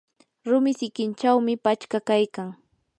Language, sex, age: Yanahuanca Pasco Quechua, female, 19-29